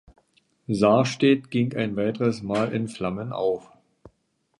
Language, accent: German, Deutschland Deutsch